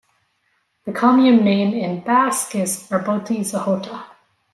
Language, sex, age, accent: English, female, 30-39, Canadian English